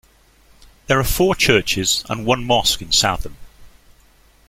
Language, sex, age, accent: English, male, 60-69, England English